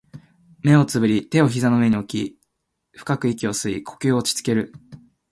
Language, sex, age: Japanese, male, 19-29